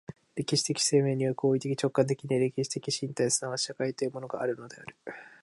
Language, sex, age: Japanese, male, 19-29